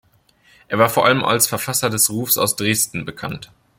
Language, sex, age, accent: German, male, 19-29, Deutschland Deutsch